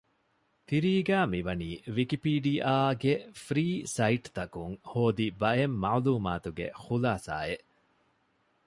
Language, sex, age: Divehi, male, 30-39